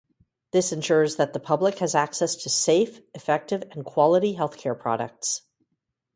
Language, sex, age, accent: English, female, 60-69, United States English